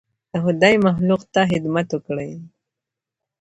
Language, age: Pashto, 19-29